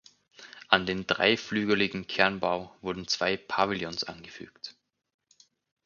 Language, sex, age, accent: German, male, 19-29, Österreichisches Deutsch